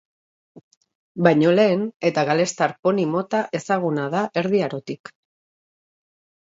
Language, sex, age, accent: Basque, female, 40-49, Erdialdekoa edo Nafarra (Gipuzkoa, Nafarroa)